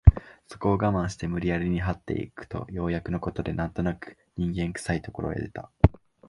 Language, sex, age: Japanese, male, 19-29